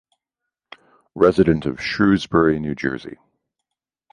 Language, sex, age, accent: English, male, 50-59, United States English